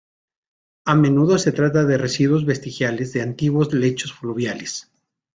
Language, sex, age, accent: Spanish, male, 50-59, México